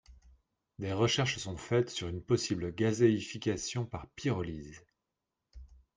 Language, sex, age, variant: French, male, 40-49, Français de métropole